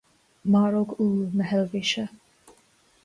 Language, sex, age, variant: Irish, female, 19-29, Gaeilge Chonnacht